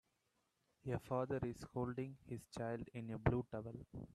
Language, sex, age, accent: English, male, 19-29, India and South Asia (India, Pakistan, Sri Lanka)